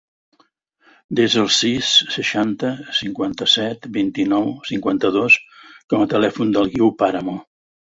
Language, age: Catalan, 70-79